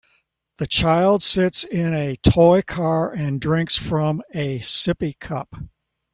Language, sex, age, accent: English, male, 70-79, United States English